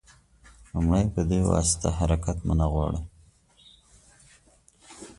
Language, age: Pashto, 19-29